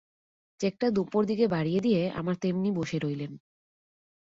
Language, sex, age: Bengali, female, 19-29